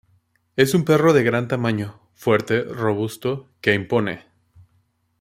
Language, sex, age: Spanish, male, 19-29